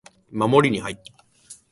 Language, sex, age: Japanese, male, 19-29